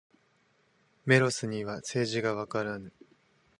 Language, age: Japanese, 19-29